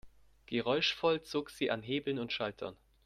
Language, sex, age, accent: German, male, under 19, Deutschland Deutsch